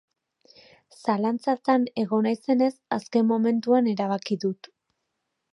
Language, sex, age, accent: Basque, female, 30-39, Erdialdekoa edo Nafarra (Gipuzkoa, Nafarroa)